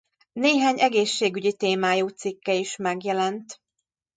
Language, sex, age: Hungarian, female, 30-39